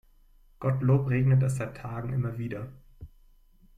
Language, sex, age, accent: German, male, 19-29, Deutschland Deutsch